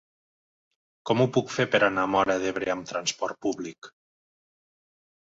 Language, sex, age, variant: Catalan, male, 40-49, Nord-Occidental